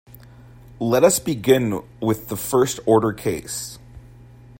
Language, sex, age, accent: English, male, 19-29, United States English